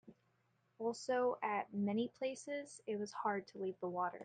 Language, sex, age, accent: English, female, 19-29, United States English